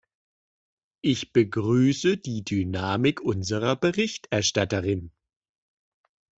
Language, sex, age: German, male, 30-39